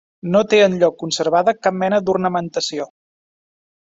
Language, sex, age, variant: Catalan, male, 30-39, Central